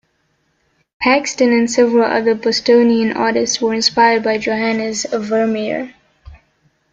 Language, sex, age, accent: English, female, 19-29, United States English